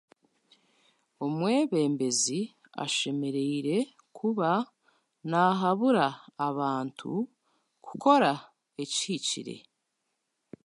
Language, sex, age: Chiga, female, 30-39